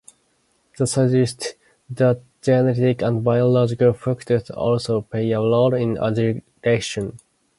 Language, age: English, 19-29